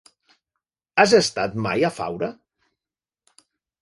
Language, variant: Catalan, Central